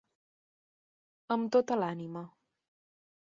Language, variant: Catalan, Central